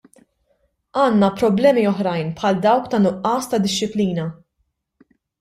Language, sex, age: Maltese, female, 19-29